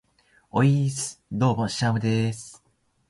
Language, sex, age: Japanese, male, 19-29